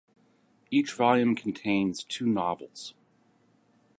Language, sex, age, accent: English, male, 50-59, United States English